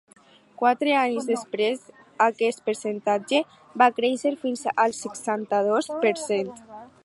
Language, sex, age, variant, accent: Catalan, female, under 19, Alacantí, valencià